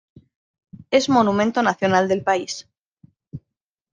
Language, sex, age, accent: Spanish, female, 40-49, España: Norte peninsular (Asturias, Castilla y León, Cantabria, País Vasco, Navarra, Aragón, La Rioja, Guadalajara, Cuenca)